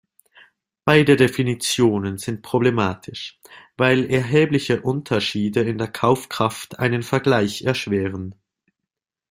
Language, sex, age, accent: German, male, under 19, Schweizerdeutsch